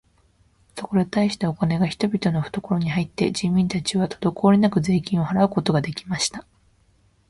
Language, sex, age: Japanese, female, 19-29